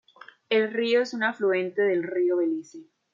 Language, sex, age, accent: Spanish, female, 19-29, Caribe: Cuba, Venezuela, Puerto Rico, República Dominicana, Panamá, Colombia caribeña, México caribeño, Costa del golfo de México